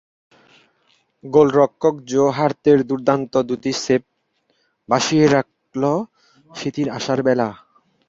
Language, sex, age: Bengali, male, 19-29